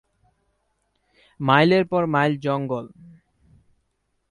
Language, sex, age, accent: Bengali, male, 19-29, Standard Bengali